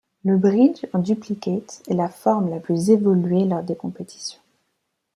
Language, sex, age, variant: French, female, 19-29, Français de métropole